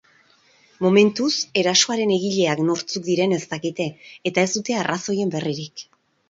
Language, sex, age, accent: Basque, female, 50-59, Erdialdekoa edo Nafarra (Gipuzkoa, Nafarroa)